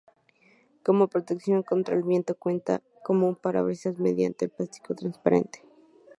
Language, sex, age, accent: Spanish, female, under 19, México